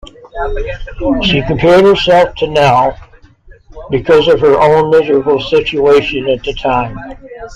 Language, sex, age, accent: English, male, 60-69, United States English